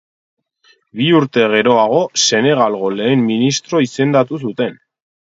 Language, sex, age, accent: Basque, male, 30-39, Erdialdekoa edo Nafarra (Gipuzkoa, Nafarroa)